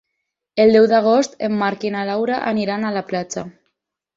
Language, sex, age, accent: Catalan, female, 19-29, valencià